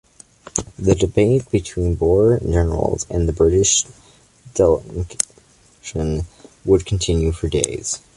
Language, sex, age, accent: English, male, under 19, United States English